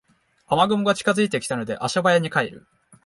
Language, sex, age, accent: Japanese, male, 19-29, 標準語